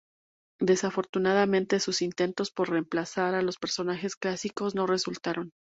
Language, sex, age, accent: Spanish, female, 30-39, México